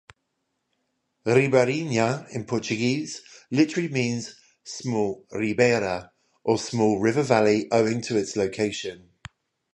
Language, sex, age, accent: English, male, 30-39, England English